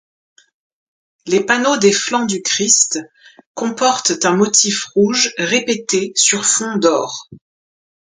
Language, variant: French, Français de métropole